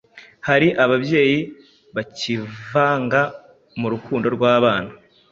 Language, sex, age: Kinyarwanda, male, 19-29